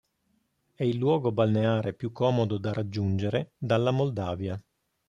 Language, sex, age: Italian, male, 50-59